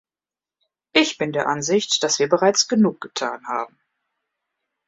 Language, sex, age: German, female, 50-59